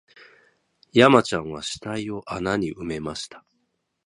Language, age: Japanese, 50-59